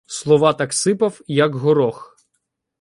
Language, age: Ukrainian, 19-29